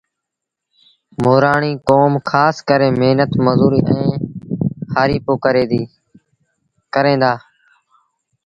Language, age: Sindhi Bhil, 19-29